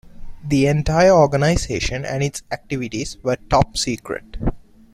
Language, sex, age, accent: English, male, 19-29, England English